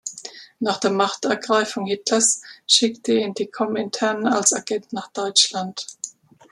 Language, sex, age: German, female, 50-59